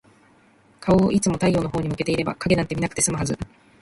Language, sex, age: Japanese, female, 19-29